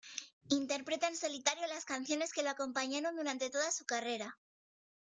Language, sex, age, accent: Spanish, female, under 19, España: Norte peninsular (Asturias, Castilla y León, Cantabria, País Vasco, Navarra, Aragón, La Rioja, Guadalajara, Cuenca)